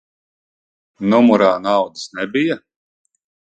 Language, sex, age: Latvian, male, 40-49